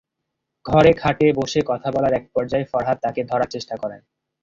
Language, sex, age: Bengali, male, 19-29